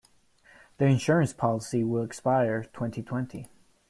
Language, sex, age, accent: English, male, 19-29, United States English